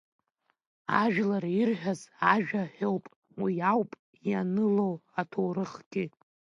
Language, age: Abkhazian, under 19